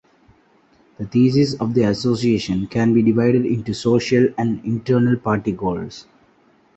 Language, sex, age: English, male, under 19